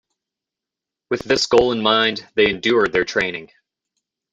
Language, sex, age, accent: English, male, 19-29, United States English